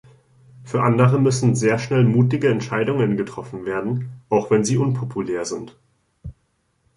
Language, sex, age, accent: German, male, 19-29, Deutschland Deutsch